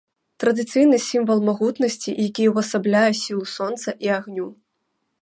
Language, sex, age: Belarusian, female, 19-29